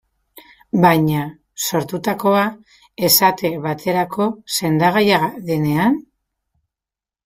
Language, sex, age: Basque, female, 30-39